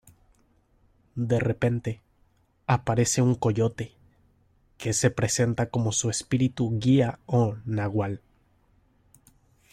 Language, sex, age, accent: Spanish, male, 19-29, América central